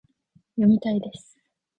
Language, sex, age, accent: Japanese, female, 19-29, 標準語